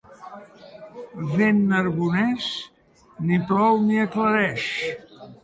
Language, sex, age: Catalan, female, 50-59